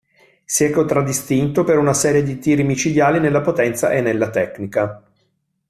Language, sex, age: Italian, male, 40-49